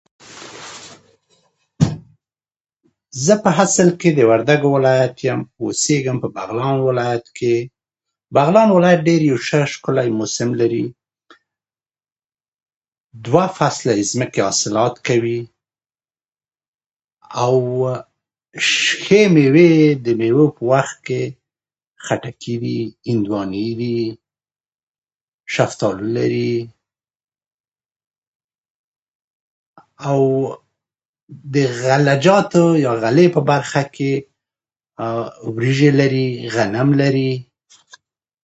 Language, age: Pashto, 40-49